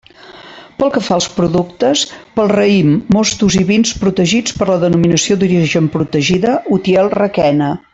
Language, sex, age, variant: Catalan, female, 50-59, Central